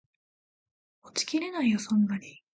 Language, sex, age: Japanese, female, 19-29